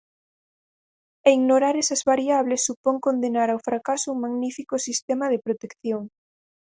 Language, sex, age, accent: Galician, female, 19-29, Central (gheada)